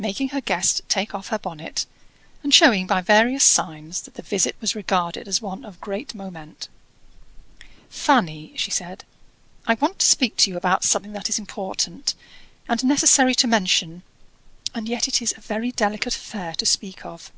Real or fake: real